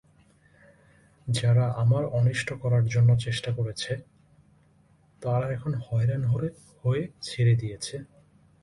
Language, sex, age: Bengali, male, 19-29